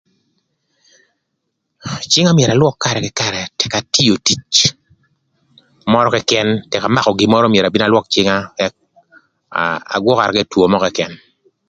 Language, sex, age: Thur, male, 60-69